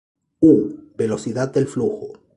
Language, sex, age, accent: Spanish, male, 19-29, Chileno: Chile, Cuyo